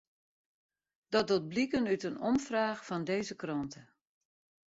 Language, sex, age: Western Frisian, female, 60-69